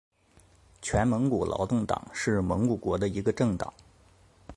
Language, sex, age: Chinese, male, 30-39